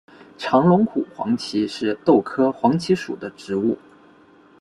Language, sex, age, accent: Chinese, male, 19-29, 出生地：广东省